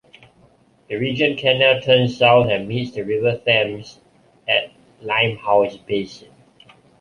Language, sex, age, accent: English, male, 30-39, Malaysian English